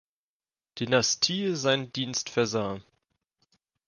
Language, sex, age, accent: German, male, 19-29, Deutschland Deutsch